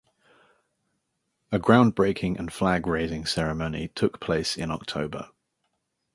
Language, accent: English, England English